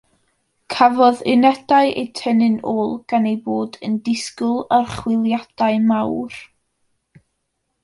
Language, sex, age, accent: Welsh, female, under 19, Y Deyrnas Unedig Cymraeg